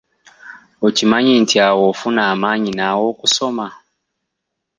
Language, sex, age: Ganda, male, 19-29